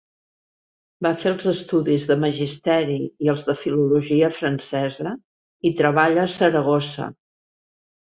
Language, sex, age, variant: Catalan, female, 60-69, Central